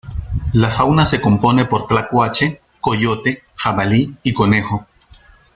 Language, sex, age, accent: Spanish, male, 40-49, Andino-Pacífico: Colombia, Perú, Ecuador, oeste de Bolivia y Venezuela andina